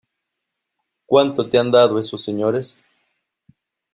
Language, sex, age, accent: Spanish, male, 50-59, México